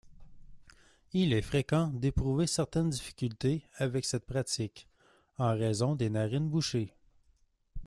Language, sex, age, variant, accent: French, male, 19-29, Français d'Amérique du Nord, Français du Canada